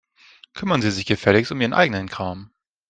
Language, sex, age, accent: German, male, 30-39, Deutschland Deutsch